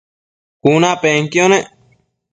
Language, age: Matsés, under 19